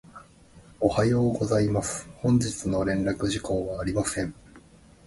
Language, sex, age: Japanese, male, 30-39